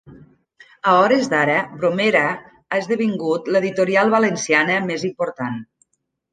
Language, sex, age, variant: Catalan, female, 40-49, Nord-Occidental